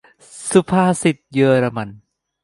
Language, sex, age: Thai, male, 19-29